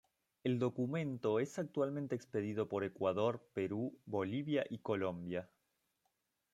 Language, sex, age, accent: Spanish, male, 30-39, Rioplatense: Argentina, Uruguay, este de Bolivia, Paraguay